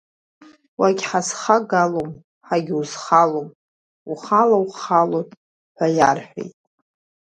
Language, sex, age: Abkhazian, female, 40-49